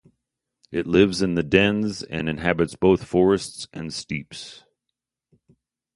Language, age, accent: English, 50-59, United States English